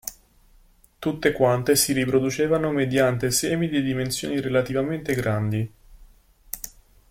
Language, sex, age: Italian, male, 19-29